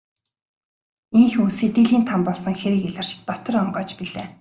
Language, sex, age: Mongolian, female, 19-29